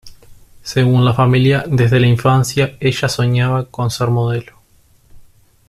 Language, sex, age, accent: Spanish, male, 19-29, Rioplatense: Argentina, Uruguay, este de Bolivia, Paraguay